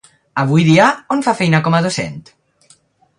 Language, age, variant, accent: Catalan, under 19, Valencià septentrional, valencià